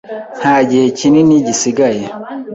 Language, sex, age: Kinyarwanda, male, 19-29